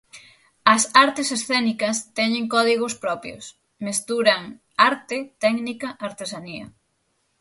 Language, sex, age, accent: Galician, female, 30-39, Atlántico (seseo e gheada); Normativo (estándar)